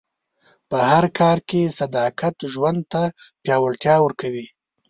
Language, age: Pashto, 30-39